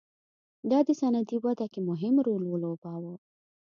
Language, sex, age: Pashto, female, 30-39